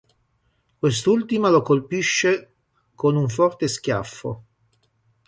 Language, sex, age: Italian, male, 50-59